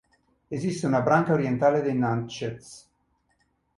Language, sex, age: Italian, male, 50-59